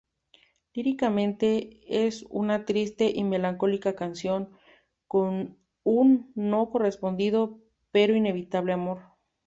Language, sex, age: Spanish, female, 30-39